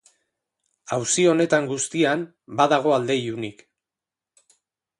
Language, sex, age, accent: Basque, male, 40-49, Erdialdekoa edo Nafarra (Gipuzkoa, Nafarroa)